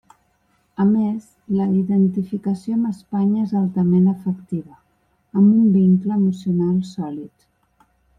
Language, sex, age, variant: Catalan, female, 50-59, Central